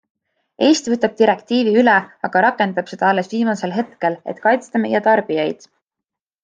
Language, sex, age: Estonian, female, 19-29